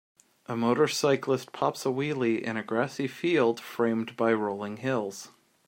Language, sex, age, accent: English, male, 30-39, Canadian English